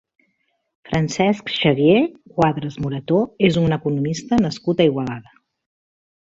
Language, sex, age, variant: Catalan, female, 40-49, Central